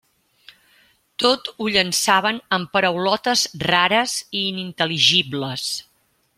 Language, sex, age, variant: Catalan, female, 40-49, Central